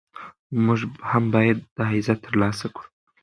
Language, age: Pashto, 19-29